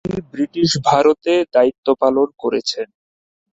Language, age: Bengali, 30-39